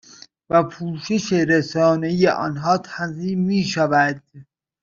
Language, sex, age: Persian, male, 30-39